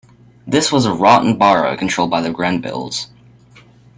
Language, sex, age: English, male, under 19